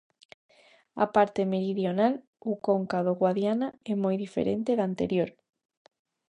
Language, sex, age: Galician, female, 19-29